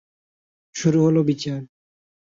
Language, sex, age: Bengali, male, 19-29